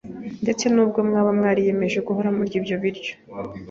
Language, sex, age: Kinyarwanda, female, 19-29